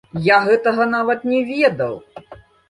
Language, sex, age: Belarusian, female, 60-69